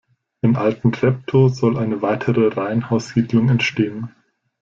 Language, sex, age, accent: German, male, 19-29, Deutschland Deutsch